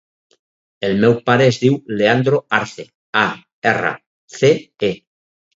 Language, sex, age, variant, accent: Catalan, male, 60-69, Valencià meridional, valencià